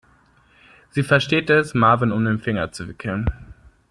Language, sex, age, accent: German, male, 19-29, Deutschland Deutsch